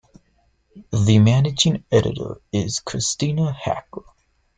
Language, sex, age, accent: English, male, under 19, United States English